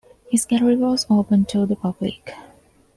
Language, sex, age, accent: English, female, 19-29, India and South Asia (India, Pakistan, Sri Lanka)